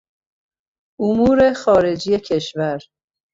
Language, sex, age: Persian, female, 40-49